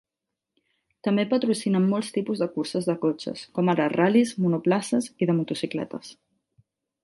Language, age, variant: Catalan, 19-29, Central